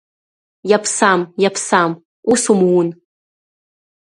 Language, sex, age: Abkhazian, female, under 19